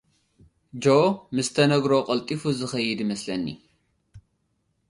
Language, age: Tigrinya, 19-29